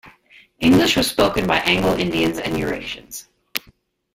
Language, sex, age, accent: English, female, 40-49, United States English